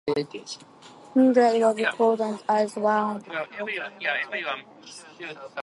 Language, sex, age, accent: English, female, under 19, United States English